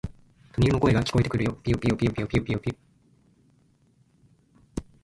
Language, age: Japanese, 19-29